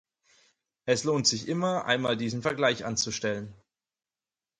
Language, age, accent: German, 30-39, Deutschland Deutsch